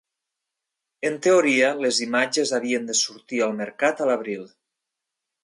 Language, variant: Catalan, Nord-Occidental